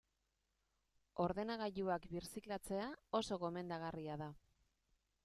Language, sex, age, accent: Basque, female, 30-39, Mendebalekoa (Araba, Bizkaia, Gipuzkoako mendebaleko herri batzuk)